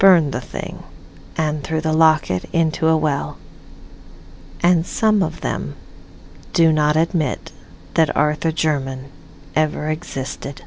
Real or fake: real